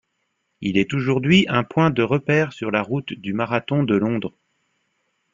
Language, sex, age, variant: French, male, 30-39, Français de métropole